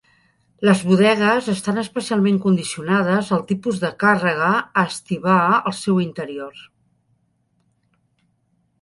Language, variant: Catalan, Central